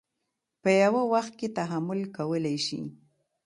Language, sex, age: Pashto, female, 30-39